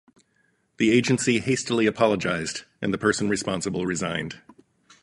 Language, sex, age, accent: English, male, 50-59, United States English